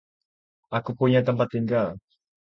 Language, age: Indonesian, 19-29